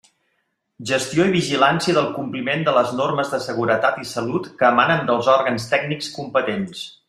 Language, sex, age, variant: Catalan, male, 50-59, Central